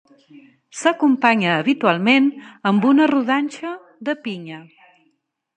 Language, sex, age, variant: Catalan, female, 50-59, Central